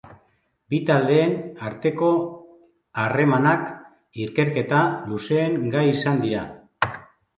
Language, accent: Basque, Mendebalekoa (Araba, Bizkaia, Gipuzkoako mendebaleko herri batzuk)